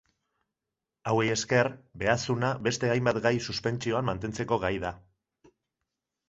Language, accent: Basque, Mendebalekoa (Araba, Bizkaia, Gipuzkoako mendebaleko herri batzuk)